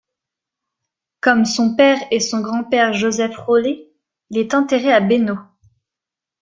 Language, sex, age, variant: French, female, 19-29, Français de métropole